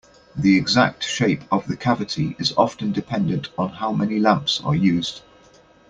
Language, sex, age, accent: English, male, 30-39, England English